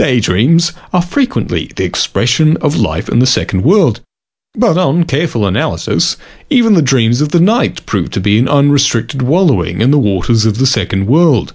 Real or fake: real